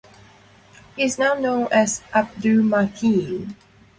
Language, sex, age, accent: English, female, 19-29, Hong Kong English